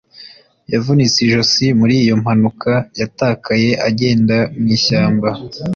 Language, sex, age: Kinyarwanda, male, 19-29